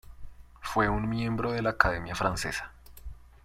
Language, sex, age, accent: Spanish, male, 19-29, Andino-Pacífico: Colombia, Perú, Ecuador, oeste de Bolivia y Venezuela andina